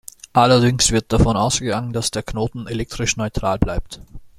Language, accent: German, Österreichisches Deutsch